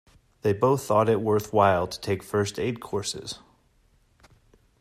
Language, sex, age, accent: English, male, 30-39, United States English